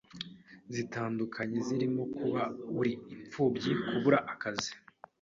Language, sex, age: Kinyarwanda, male, 19-29